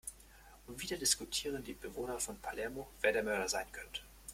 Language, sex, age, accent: German, male, 19-29, Deutschland Deutsch